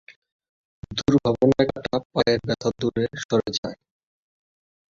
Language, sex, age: Bengali, male, 19-29